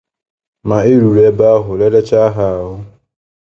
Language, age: Igbo, 19-29